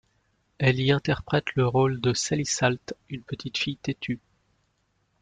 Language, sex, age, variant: French, male, 19-29, Français de métropole